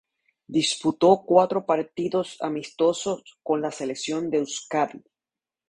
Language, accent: Spanish, Caribe: Cuba, Venezuela, Puerto Rico, República Dominicana, Panamá, Colombia caribeña, México caribeño, Costa del golfo de México